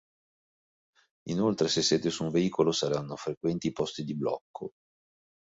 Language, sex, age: Italian, male, 40-49